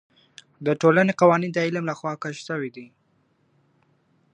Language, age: Pashto, 19-29